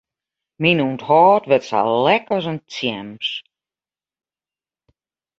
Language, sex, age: Western Frisian, female, 50-59